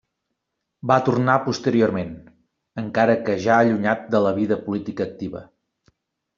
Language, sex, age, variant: Catalan, male, 30-39, Nord-Occidental